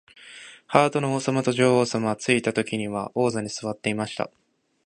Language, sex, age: Japanese, male, 19-29